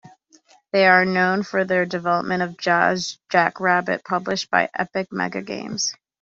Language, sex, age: English, female, 19-29